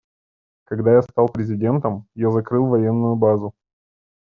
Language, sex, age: Russian, male, 30-39